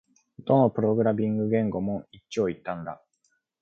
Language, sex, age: Japanese, male, 19-29